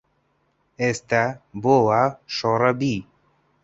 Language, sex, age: Central Kurdish, male, 19-29